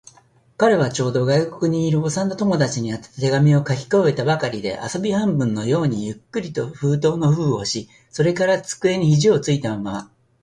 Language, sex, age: Japanese, male, 60-69